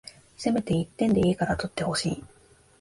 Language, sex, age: Japanese, female, 19-29